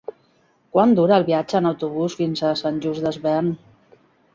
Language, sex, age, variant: Catalan, female, 50-59, Central